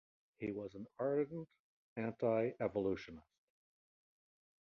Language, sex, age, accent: English, male, 50-59, United States English